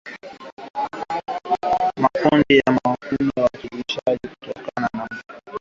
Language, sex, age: Swahili, male, 19-29